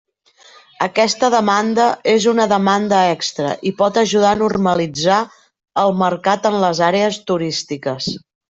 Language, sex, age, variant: Catalan, female, 40-49, Central